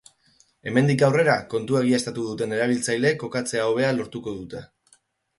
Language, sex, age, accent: Basque, male, 30-39, Mendebalekoa (Araba, Bizkaia, Gipuzkoako mendebaleko herri batzuk)